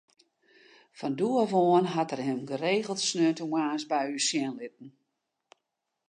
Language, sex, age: Western Frisian, female, 60-69